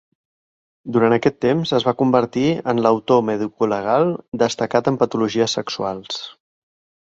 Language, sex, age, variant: Catalan, male, 40-49, Central